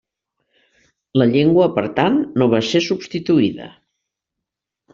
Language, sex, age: Catalan, female, 70-79